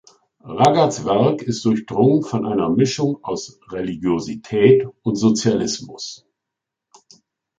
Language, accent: German, Deutschland Deutsch